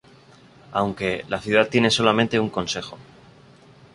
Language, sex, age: Spanish, male, 19-29